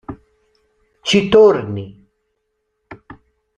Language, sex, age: Italian, male, 60-69